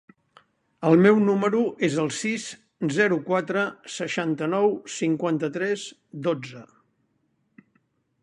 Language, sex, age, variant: Catalan, male, 70-79, Central